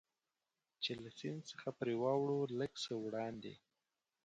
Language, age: Pashto, 19-29